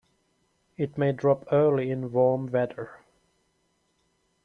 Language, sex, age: English, male, 19-29